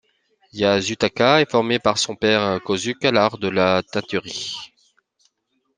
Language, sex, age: French, male, 30-39